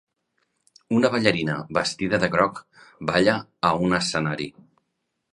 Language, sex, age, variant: Catalan, male, 40-49, Central